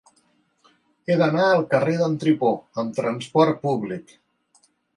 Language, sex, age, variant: Catalan, male, 40-49, Central